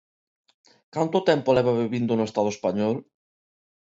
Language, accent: Galician, Neofalante